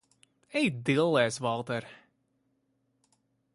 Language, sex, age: Latvian, male, 30-39